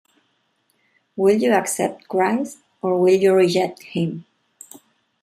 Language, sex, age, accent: English, female, 40-49, United States English